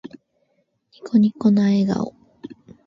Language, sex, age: Japanese, female, 19-29